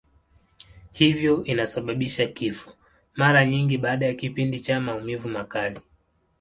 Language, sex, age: Swahili, male, 19-29